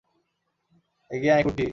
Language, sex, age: Bengali, male, 19-29